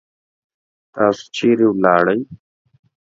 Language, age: Pashto, 19-29